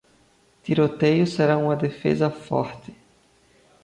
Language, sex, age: Portuguese, male, 30-39